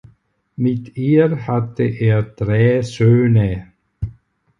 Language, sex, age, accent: German, male, 70-79, Österreichisches Deutsch